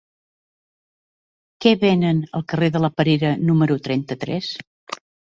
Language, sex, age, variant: Catalan, female, 60-69, Central